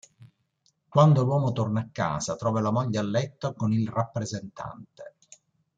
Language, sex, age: Italian, male, 60-69